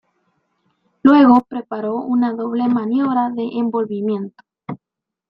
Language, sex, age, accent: Spanish, female, 19-29, América central